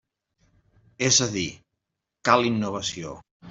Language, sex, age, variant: Catalan, male, 60-69, Nord-Occidental